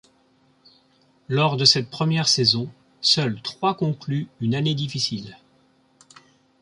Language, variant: French, Français de métropole